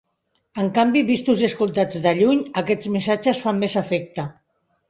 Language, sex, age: Catalan, female, 60-69